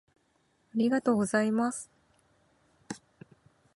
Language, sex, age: Japanese, female, 30-39